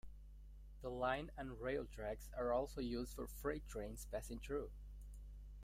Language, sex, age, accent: English, male, 19-29, United States English